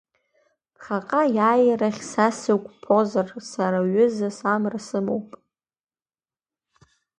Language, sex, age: Abkhazian, female, under 19